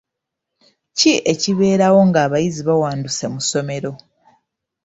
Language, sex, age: Ganda, female, 30-39